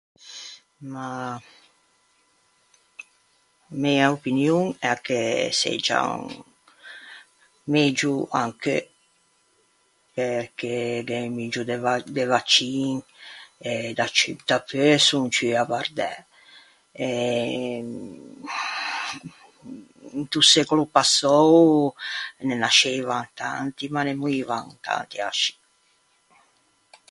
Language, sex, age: Ligurian, female, 60-69